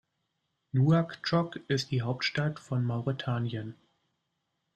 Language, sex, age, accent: German, male, 19-29, Deutschland Deutsch